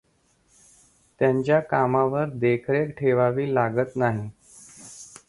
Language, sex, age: Marathi, male, 30-39